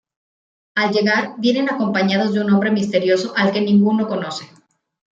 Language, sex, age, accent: Spanish, female, 40-49, México